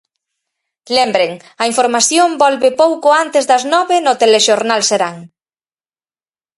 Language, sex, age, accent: Galician, female, 40-49, Atlántico (seseo e gheada)